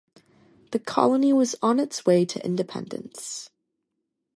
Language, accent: English, United States English